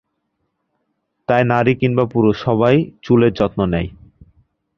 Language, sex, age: Bengali, male, 19-29